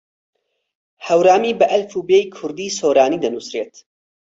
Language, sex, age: Central Kurdish, male, 30-39